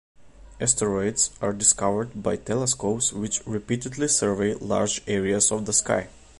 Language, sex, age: English, male, 19-29